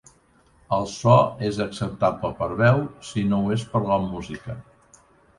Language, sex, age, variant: Catalan, male, 60-69, Central